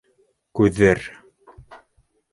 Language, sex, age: Bashkir, male, under 19